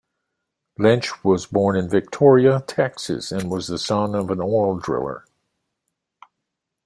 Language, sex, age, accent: English, male, 60-69, United States English